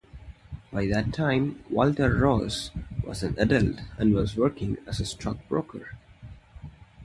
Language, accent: English, India and South Asia (India, Pakistan, Sri Lanka)